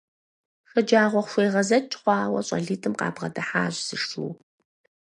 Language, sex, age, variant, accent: Kabardian, female, 30-39, Адыгэбзэ (Къэбэрдей, Кирил, псоми зэдай), Джылэхъстэней (Gilahsteney)